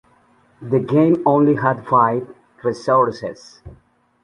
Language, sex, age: English, male, 30-39